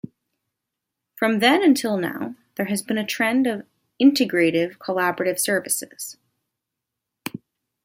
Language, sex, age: English, female, 19-29